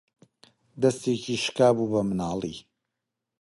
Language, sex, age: Central Kurdish, male, 30-39